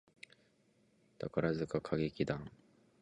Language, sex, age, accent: Japanese, male, 19-29, 標準語